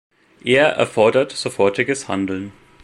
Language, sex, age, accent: German, male, 19-29, Deutschland Deutsch